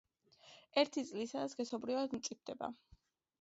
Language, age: Georgian, under 19